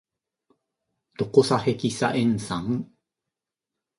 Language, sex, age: Japanese, male, 50-59